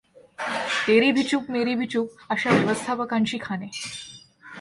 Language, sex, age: Marathi, female, under 19